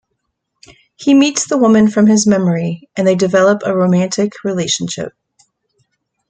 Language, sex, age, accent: English, female, 40-49, United States English